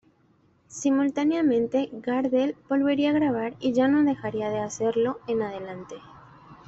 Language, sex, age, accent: Spanish, female, 19-29, México